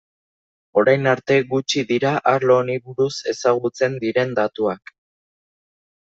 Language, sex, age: Basque, male, under 19